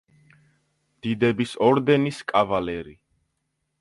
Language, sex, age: Georgian, male, under 19